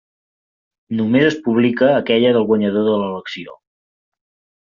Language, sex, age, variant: Catalan, male, 30-39, Central